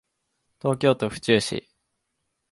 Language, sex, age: Japanese, male, 19-29